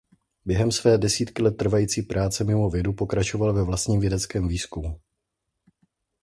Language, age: Czech, 30-39